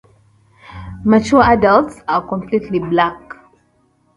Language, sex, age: English, female, 19-29